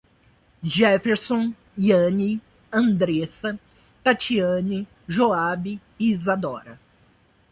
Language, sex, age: Portuguese, male, 19-29